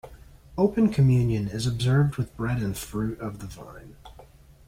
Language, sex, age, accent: English, male, 19-29, United States English